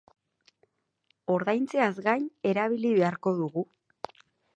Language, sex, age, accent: Basque, female, 30-39, Erdialdekoa edo Nafarra (Gipuzkoa, Nafarroa)